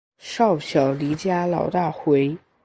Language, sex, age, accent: Chinese, male, under 19, 出生地：江西省